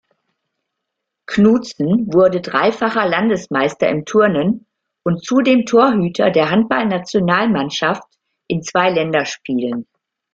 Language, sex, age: German, female, 60-69